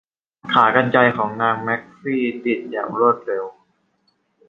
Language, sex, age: Thai, male, under 19